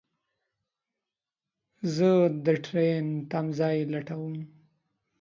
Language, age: Pashto, 19-29